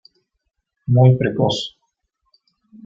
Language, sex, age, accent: Spanish, male, 30-39, Rioplatense: Argentina, Uruguay, este de Bolivia, Paraguay